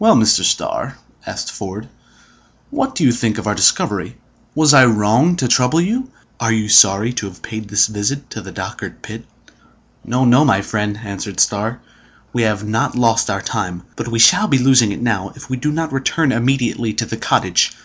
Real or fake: real